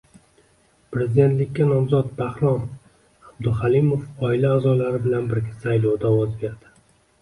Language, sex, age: Uzbek, male, 19-29